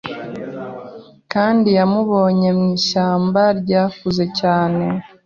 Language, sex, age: Kinyarwanda, female, 30-39